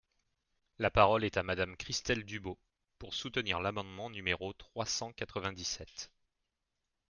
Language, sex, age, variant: French, male, 40-49, Français de métropole